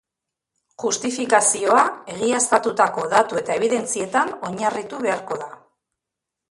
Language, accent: Basque, Mendebalekoa (Araba, Bizkaia, Gipuzkoako mendebaleko herri batzuk)